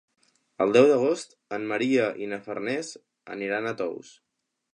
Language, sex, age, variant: Catalan, male, 19-29, Central